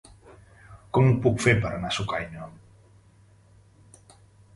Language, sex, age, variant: Catalan, male, 50-59, Central